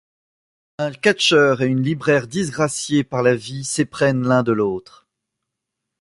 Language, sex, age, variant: French, male, 30-39, Français de métropole